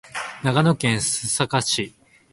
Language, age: Japanese, 19-29